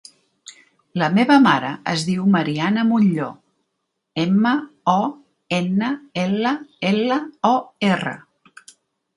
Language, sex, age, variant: Catalan, female, 60-69, Central